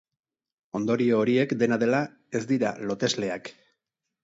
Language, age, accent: Basque, 40-49, Erdialdekoa edo Nafarra (Gipuzkoa, Nafarroa)